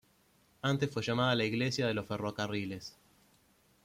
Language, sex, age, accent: Spanish, male, 30-39, Rioplatense: Argentina, Uruguay, este de Bolivia, Paraguay